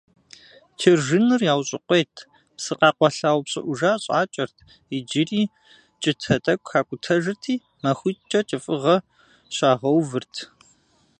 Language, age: Kabardian, 40-49